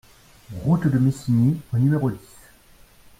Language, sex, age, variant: French, male, 40-49, Français de métropole